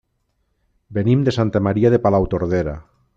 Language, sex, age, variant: Catalan, male, 40-49, Nord-Occidental